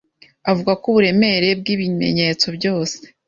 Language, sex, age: Kinyarwanda, female, 19-29